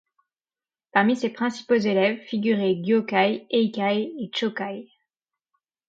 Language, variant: French, Français de métropole